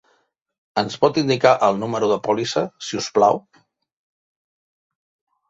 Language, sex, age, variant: Catalan, male, 50-59, Central